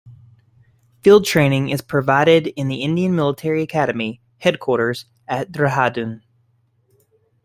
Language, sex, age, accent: English, male, 30-39, United States English